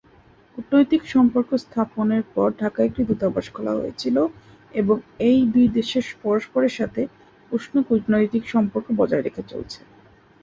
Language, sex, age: Bengali, female, 19-29